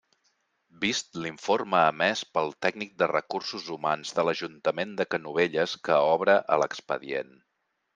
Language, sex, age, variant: Catalan, male, 40-49, Central